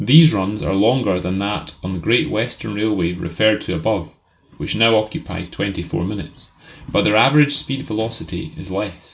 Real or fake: real